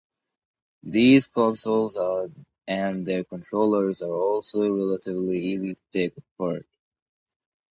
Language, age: English, under 19